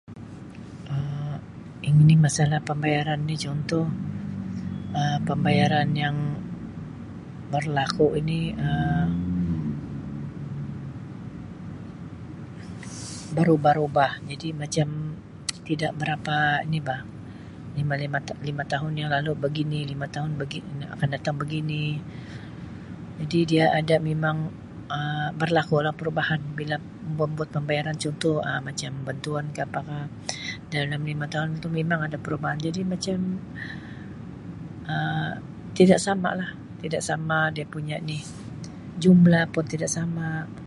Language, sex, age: Sabah Malay, female, 50-59